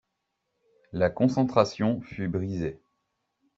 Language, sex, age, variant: French, male, 30-39, Français de métropole